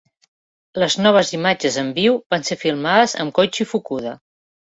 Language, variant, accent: Catalan, Central, central